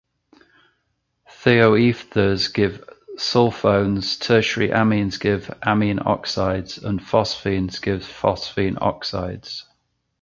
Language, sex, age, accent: English, male, 50-59, England English